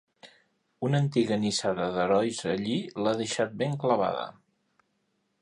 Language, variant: Catalan, Central